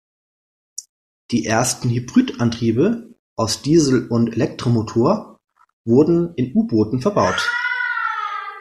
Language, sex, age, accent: German, male, 40-49, Deutschland Deutsch